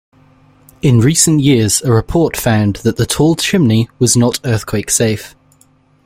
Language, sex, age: English, male, 19-29